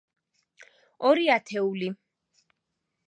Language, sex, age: Georgian, female, 19-29